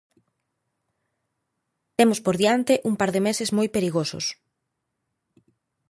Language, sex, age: Galician, female, 30-39